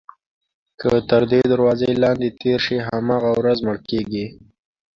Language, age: Pashto, 19-29